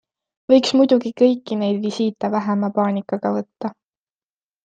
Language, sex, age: Estonian, female, 19-29